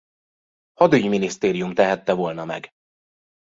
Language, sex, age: Hungarian, male, 30-39